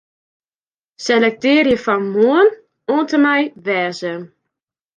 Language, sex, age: Western Frisian, female, 19-29